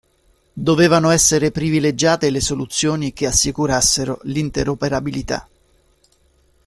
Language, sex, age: Italian, male, 50-59